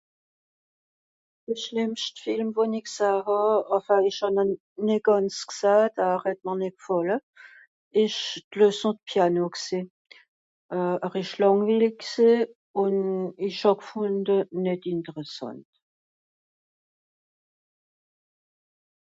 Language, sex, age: Swiss German, female, 50-59